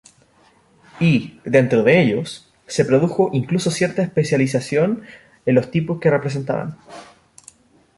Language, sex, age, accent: Spanish, male, 19-29, Chileno: Chile, Cuyo